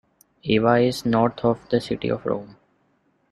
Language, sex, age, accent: English, male, 19-29, India and South Asia (India, Pakistan, Sri Lanka)